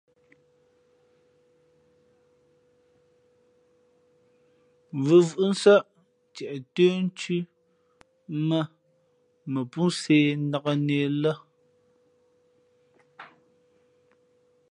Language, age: Fe'fe', 19-29